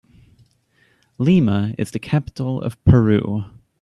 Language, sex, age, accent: English, male, 19-29, United States English